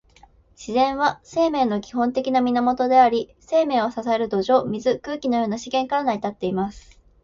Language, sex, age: Japanese, female, 19-29